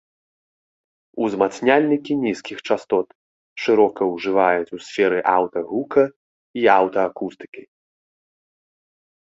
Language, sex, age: Belarusian, male, 19-29